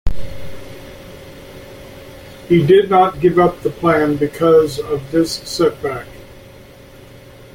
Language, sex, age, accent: English, male, 60-69, United States English